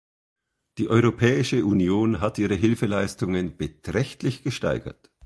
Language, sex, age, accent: German, male, 50-59, Österreichisches Deutsch